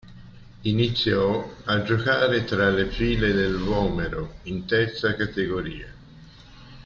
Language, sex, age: Italian, male, 60-69